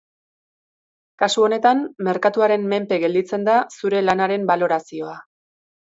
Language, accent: Basque, Erdialdekoa edo Nafarra (Gipuzkoa, Nafarroa)